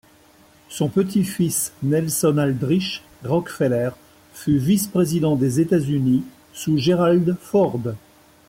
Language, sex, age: French, male, 60-69